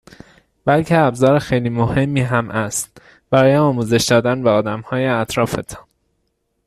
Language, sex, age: Persian, male, 19-29